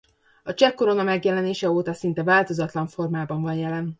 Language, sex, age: Hungarian, female, 19-29